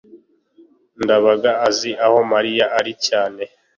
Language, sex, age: Kinyarwanda, male, 19-29